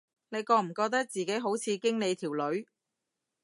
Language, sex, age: Cantonese, female, 30-39